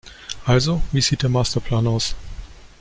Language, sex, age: German, male, 19-29